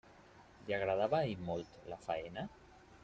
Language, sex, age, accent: Catalan, male, 40-49, valencià